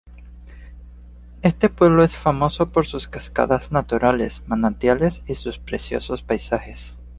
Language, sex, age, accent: Spanish, male, 19-29, Caribe: Cuba, Venezuela, Puerto Rico, República Dominicana, Panamá, Colombia caribeña, México caribeño, Costa del golfo de México